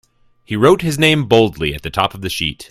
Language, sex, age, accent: English, male, 40-49, United States English